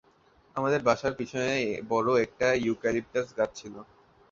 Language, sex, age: Bengali, male, under 19